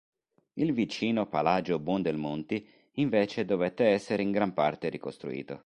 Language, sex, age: Italian, male, 40-49